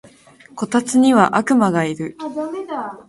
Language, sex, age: Japanese, female, 19-29